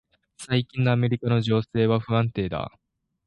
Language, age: Japanese, 19-29